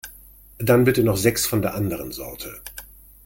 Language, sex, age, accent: German, male, 50-59, Deutschland Deutsch